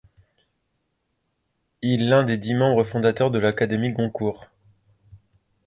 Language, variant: French, Français de métropole